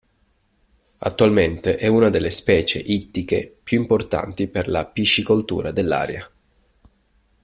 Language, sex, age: Italian, male, 19-29